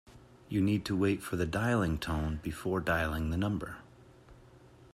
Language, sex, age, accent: English, male, 30-39, United States English